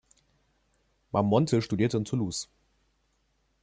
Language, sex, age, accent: German, male, 19-29, Deutschland Deutsch